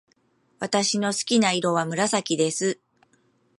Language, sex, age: Japanese, female, 50-59